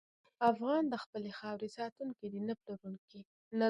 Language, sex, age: Pashto, female, under 19